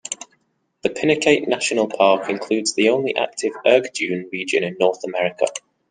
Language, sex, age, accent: English, male, 19-29, England English